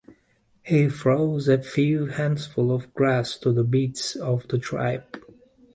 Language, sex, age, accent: English, male, 30-39, England English